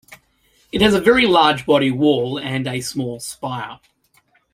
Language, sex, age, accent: English, male, 40-49, Australian English